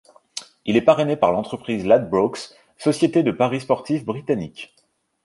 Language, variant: French, Français de métropole